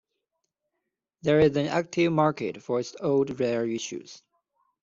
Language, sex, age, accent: English, male, 19-29, United States English